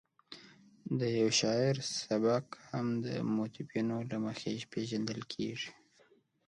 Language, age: Pashto, 19-29